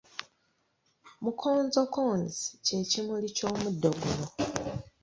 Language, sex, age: Ganda, female, 30-39